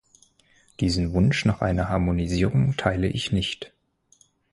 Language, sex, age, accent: German, male, 30-39, Deutschland Deutsch